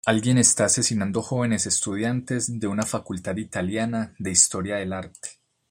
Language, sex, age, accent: Spanish, male, 19-29, Caribe: Cuba, Venezuela, Puerto Rico, República Dominicana, Panamá, Colombia caribeña, México caribeño, Costa del golfo de México